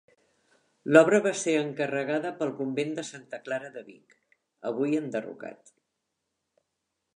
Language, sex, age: Catalan, female, 60-69